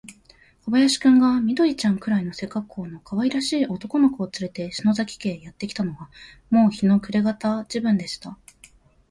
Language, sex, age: Japanese, female, 19-29